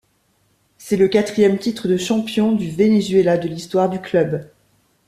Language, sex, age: French, female, 40-49